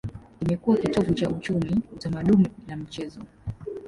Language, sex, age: Swahili, female, 19-29